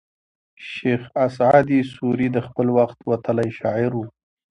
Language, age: Pashto, 19-29